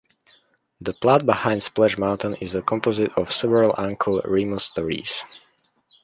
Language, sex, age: English, male, under 19